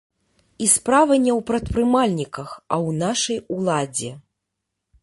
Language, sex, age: Belarusian, female, 40-49